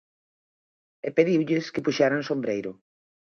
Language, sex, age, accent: Galician, female, 50-59, Atlántico (seseo e gheada)